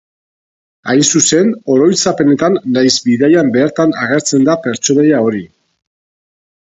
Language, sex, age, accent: Basque, male, 50-59, Mendebalekoa (Araba, Bizkaia, Gipuzkoako mendebaleko herri batzuk)